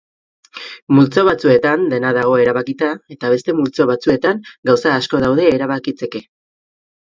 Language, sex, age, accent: Basque, male, 19-29, Mendebalekoa (Araba, Bizkaia, Gipuzkoako mendebaleko herri batzuk)